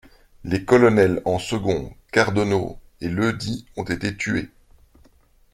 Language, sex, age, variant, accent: French, male, 40-49, Français d'Europe, Français de Belgique